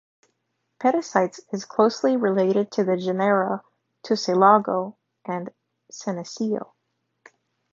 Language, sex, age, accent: English, female, 19-29, United States English